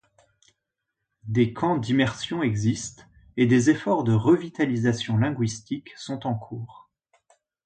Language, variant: French, Français de métropole